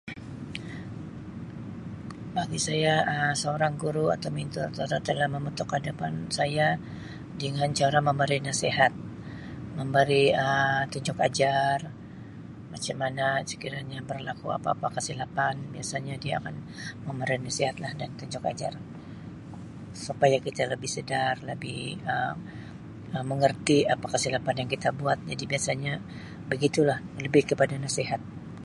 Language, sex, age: Sabah Malay, female, 50-59